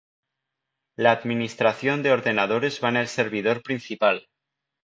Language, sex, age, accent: Spanish, male, 19-29, España: Centro-Sur peninsular (Madrid, Toledo, Castilla-La Mancha)